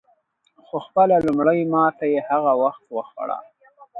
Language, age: Pashto, 30-39